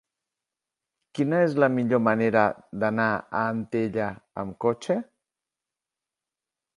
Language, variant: Catalan, Septentrional